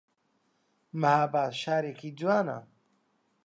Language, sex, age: Central Kurdish, male, 19-29